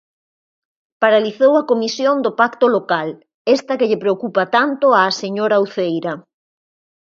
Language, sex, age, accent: Galician, female, 40-49, Normativo (estándar)